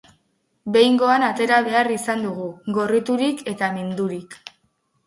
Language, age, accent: Basque, under 19, Mendebalekoa (Araba, Bizkaia, Gipuzkoako mendebaleko herri batzuk)